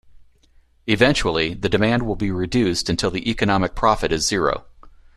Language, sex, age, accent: English, male, 40-49, United States English